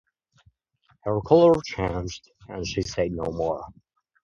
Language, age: English, 19-29